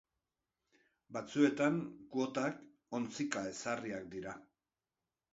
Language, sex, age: Basque, male, 60-69